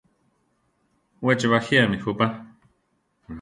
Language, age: Central Tarahumara, 30-39